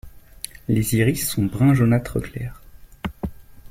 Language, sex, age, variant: French, male, 19-29, Français de métropole